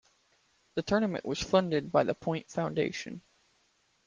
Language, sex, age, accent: English, male, 19-29, United States English